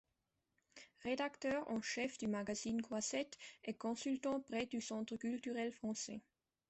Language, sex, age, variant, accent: French, female, 19-29, Français d'Europe, Français de Suisse